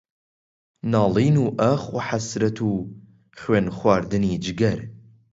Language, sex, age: Central Kurdish, male, under 19